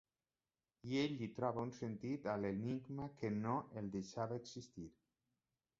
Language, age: Catalan, 40-49